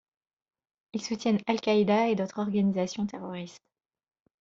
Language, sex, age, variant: French, female, 19-29, Français de métropole